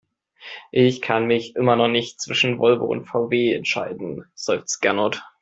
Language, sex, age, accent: German, male, 19-29, Deutschland Deutsch